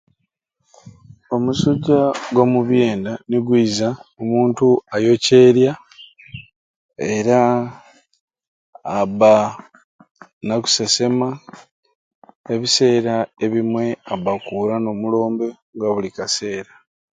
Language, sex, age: Ruuli, male, 30-39